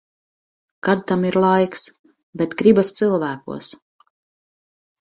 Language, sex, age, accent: Latvian, female, 50-59, Riga